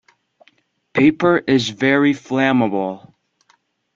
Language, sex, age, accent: English, male, 19-29, United States English